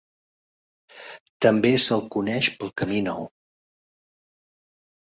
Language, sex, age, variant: Catalan, male, 50-59, Central